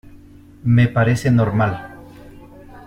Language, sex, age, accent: Spanish, male, 40-49, Andino-Pacífico: Colombia, Perú, Ecuador, oeste de Bolivia y Venezuela andina